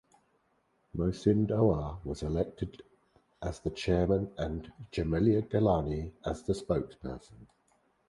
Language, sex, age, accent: English, male, 60-69, England English